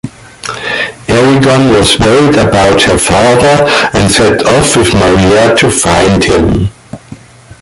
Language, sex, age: English, male, 50-59